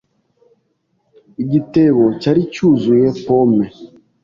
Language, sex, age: Kinyarwanda, male, 19-29